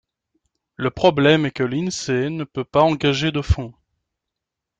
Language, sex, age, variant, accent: French, male, 30-39, Français d'Europe, Français de Belgique